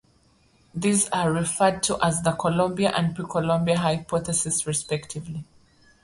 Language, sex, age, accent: English, female, 30-39, Southern African (South Africa, Zimbabwe, Namibia)